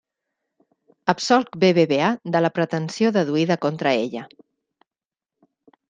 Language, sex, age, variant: Catalan, female, 40-49, Central